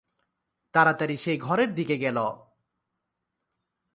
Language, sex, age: Bengali, male, 19-29